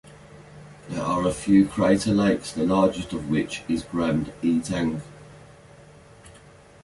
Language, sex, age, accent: English, male, 50-59, England English